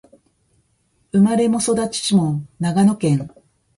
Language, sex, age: Japanese, female, 50-59